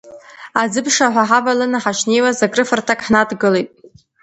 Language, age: Abkhazian, under 19